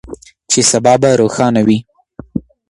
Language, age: Pashto, under 19